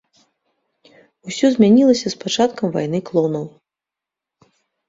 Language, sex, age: Belarusian, female, 30-39